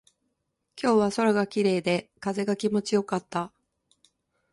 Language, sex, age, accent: Japanese, female, 50-59, 標準語